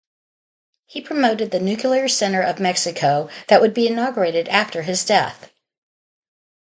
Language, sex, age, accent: English, female, 60-69, United States English